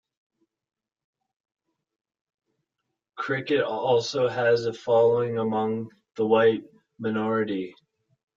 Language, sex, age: English, male, 30-39